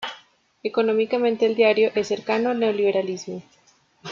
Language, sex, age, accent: Spanish, female, 19-29, Andino-Pacífico: Colombia, Perú, Ecuador, oeste de Bolivia y Venezuela andina